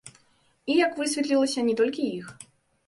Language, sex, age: Belarusian, female, 19-29